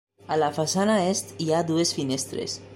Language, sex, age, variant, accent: Catalan, male, 19-29, Valencià central, valencià